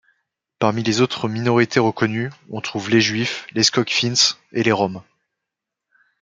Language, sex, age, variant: French, male, 19-29, Français de métropole